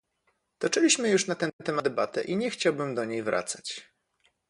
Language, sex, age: Polish, male, 30-39